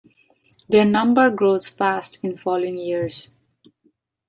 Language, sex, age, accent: English, female, 30-39, India and South Asia (India, Pakistan, Sri Lanka)